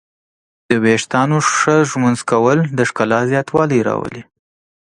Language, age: Pashto, 19-29